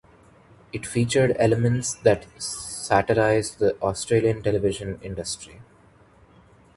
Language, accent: English, India and South Asia (India, Pakistan, Sri Lanka)